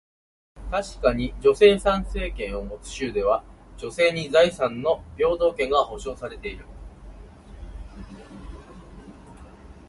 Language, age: Japanese, 19-29